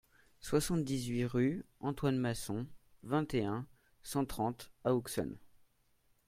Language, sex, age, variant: French, male, under 19, Français de métropole